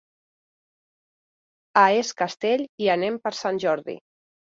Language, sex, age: Catalan, female, 30-39